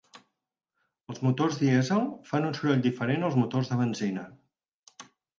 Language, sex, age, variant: Catalan, male, 60-69, Central